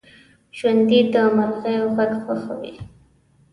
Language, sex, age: Pashto, female, 19-29